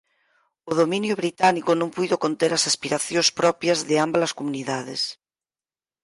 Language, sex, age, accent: Galician, female, 50-59, Central (sen gheada)